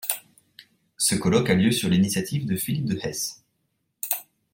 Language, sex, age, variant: French, male, 19-29, Français de métropole